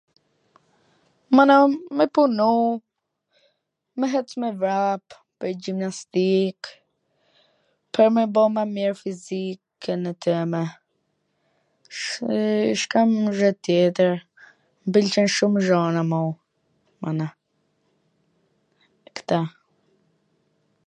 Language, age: Gheg Albanian, under 19